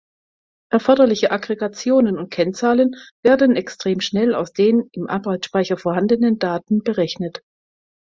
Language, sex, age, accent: German, female, 50-59, Deutschland Deutsch